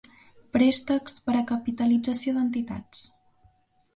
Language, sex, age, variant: Catalan, female, under 19, Central